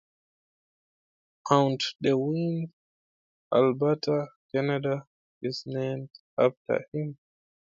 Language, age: English, under 19